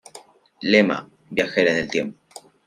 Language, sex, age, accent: Spanish, male, under 19, Andino-Pacífico: Colombia, Perú, Ecuador, oeste de Bolivia y Venezuela andina